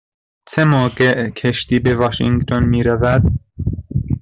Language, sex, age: Persian, male, 19-29